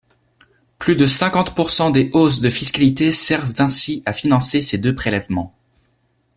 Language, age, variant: French, 19-29, Français de métropole